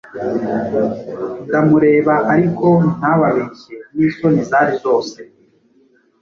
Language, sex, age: Kinyarwanda, male, 19-29